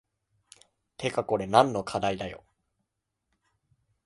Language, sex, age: Japanese, male, 19-29